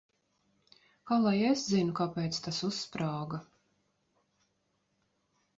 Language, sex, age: Latvian, female, 60-69